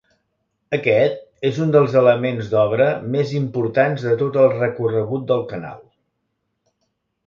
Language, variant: Catalan, Central